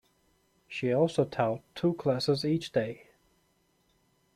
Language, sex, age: English, male, 19-29